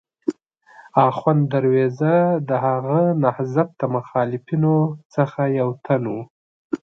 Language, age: Pashto, 19-29